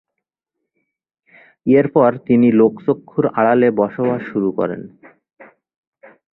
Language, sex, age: Bengali, male, 19-29